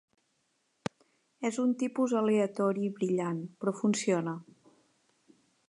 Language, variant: Catalan, Central